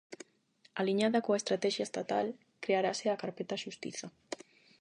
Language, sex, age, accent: Galician, female, 19-29, Atlántico (seseo e gheada); Normativo (estándar); Neofalante